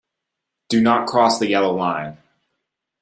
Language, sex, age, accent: English, male, 19-29, United States English